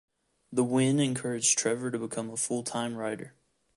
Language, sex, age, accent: English, male, 19-29, United States English